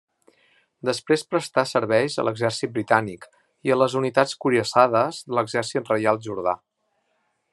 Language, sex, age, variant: Catalan, male, 40-49, Central